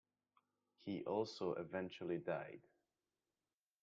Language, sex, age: English, male, under 19